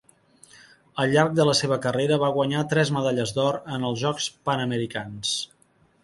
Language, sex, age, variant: Catalan, male, 50-59, Central